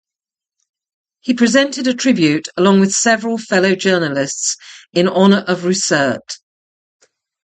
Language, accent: English, England English